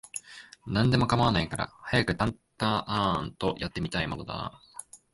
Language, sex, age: Japanese, male, 19-29